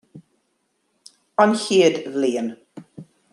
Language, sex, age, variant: Irish, male, 50-59, Gaeilge Uladh